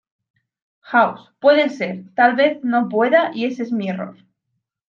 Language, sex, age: Spanish, female, 19-29